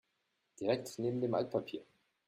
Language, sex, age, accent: German, male, 30-39, Deutschland Deutsch